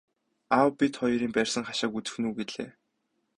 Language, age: Mongolian, 19-29